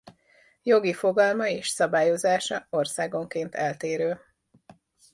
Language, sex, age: Hungarian, female, 40-49